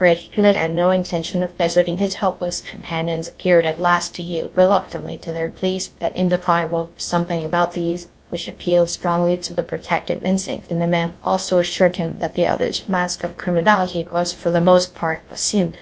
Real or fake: fake